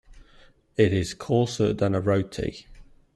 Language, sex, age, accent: English, male, 40-49, England English